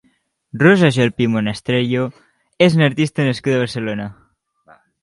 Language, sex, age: Catalan, male, 40-49